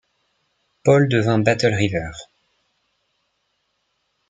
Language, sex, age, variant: French, male, 19-29, Français de métropole